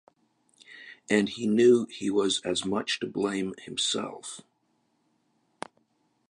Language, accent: English, Canadian English